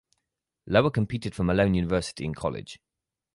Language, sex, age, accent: English, male, 19-29, England English